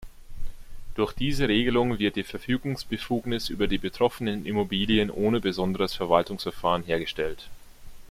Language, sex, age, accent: German, male, 19-29, Deutschland Deutsch